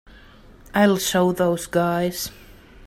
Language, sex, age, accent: English, female, 19-29, England English